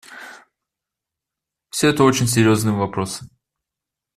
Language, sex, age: Russian, male, under 19